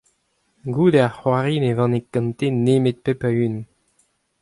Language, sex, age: Breton, male, 19-29